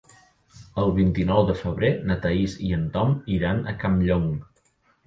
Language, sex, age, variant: Catalan, male, 30-39, Central